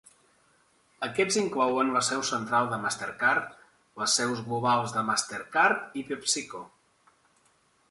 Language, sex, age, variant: Catalan, male, 50-59, Central